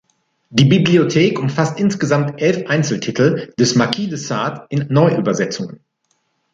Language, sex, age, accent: German, male, 40-49, Deutschland Deutsch